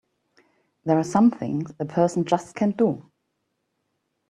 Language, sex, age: English, female, 50-59